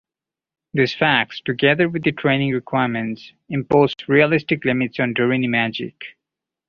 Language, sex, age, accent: English, male, 19-29, India and South Asia (India, Pakistan, Sri Lanka)